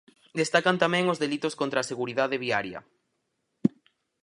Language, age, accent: Galician, 19-29, Central (gheada)